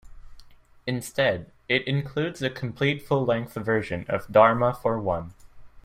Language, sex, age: English, male, under 19